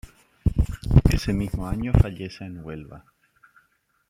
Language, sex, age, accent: Spanish, male, 40-49, Rioplatense: Argentina, Uruguay, este de Bolivia, Paraguay